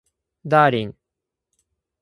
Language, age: Japanese, 19-29